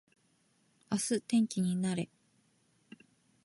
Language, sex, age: Japanese, female, 30-39